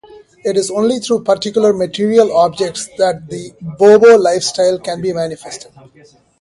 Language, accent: English, India and South Asia (India, Pakistan, Sri Lanka)